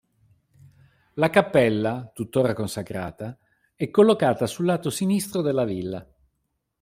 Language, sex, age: Italian, male, 50-59